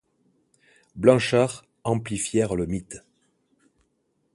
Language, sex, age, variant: French, male, 50-59, Français de métropole